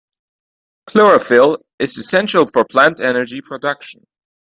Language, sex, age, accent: English, male, 19-29, United States English